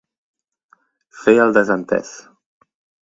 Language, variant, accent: Catalan, Central, central